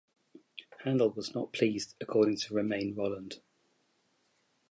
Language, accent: English, England English